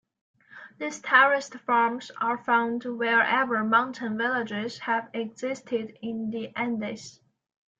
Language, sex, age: English, male, 19-29